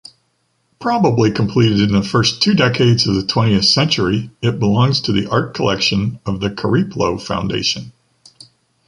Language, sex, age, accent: English, male, 50-59, United States English